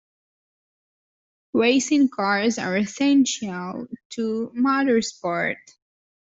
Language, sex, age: English, female, 19-29